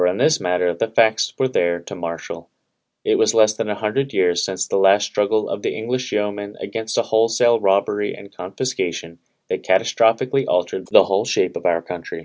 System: none